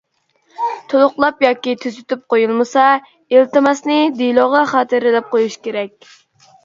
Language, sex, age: Uyghur, female, 30-39